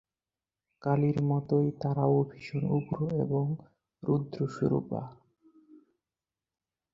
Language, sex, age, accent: Bengali, male, 19-29, Native